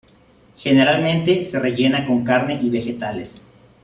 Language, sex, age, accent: Spanish, male, 30-39, México